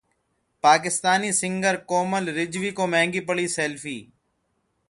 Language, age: Hindi, 30-39